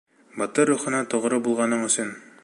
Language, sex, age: Bashkir, male, 19-29